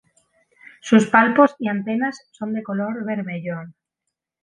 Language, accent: Spanish, España: Centro-Sur peninsular (Madrid, Toledo, Castilla-La Mancha)